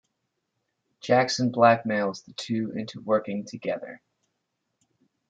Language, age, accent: English, 30-39, United States English